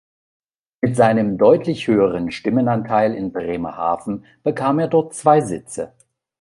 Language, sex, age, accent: German, male, 40-49, Deutschland Deutsch